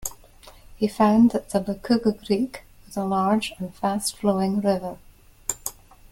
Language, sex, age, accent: English, female, 50-59, Scottish English